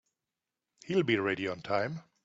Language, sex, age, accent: English, male, 50-59, United States English